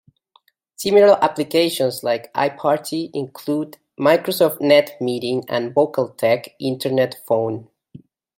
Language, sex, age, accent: English, male, 19-29, United States English